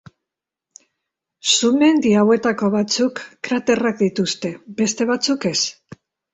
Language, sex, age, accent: Basque, female, 70-79, Mendebalekoa (Araba, Bizkaia, Gipuzkoako mendebaleko herri batzuk)